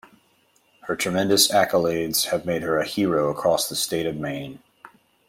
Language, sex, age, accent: English, male, 40-49, United States English